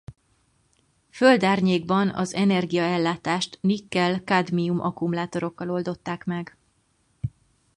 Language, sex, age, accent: Hungarian, female, 30-39, budapesti